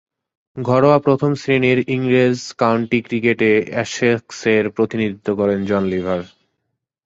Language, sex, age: Bengali, male, 19-29